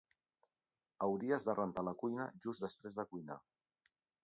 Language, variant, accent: Catalan, Central, central